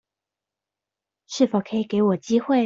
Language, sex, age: Chinese, female, 19-29